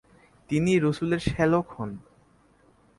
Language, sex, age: Bengali, male, 19-29